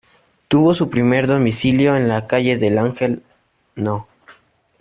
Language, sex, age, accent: Spanish, male, under 19, México